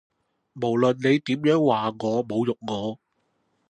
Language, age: Cantonese, 30-39